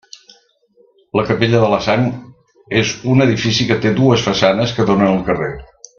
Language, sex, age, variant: Catalan, male, 70-79, Central